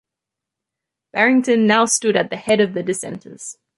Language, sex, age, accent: English, female, 19-29, Australian English